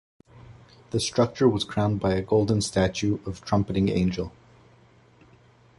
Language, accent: English, Canadian English